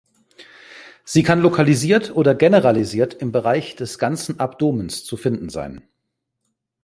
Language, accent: German, Deutschland Deutsch